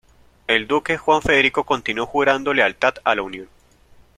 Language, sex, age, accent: Spanish, male, 19-29, Andino-Pacífico: Colombia, Perú, Ecuador, oeste de Bolivia y Venezuela andina